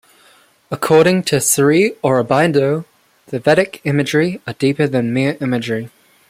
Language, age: English, under 19